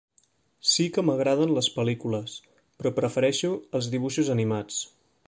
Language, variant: Catalan, Central